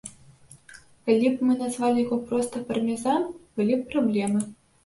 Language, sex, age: Belarusian, female, 19-29